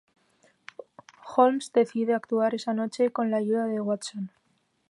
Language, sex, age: Spanish, female, under 19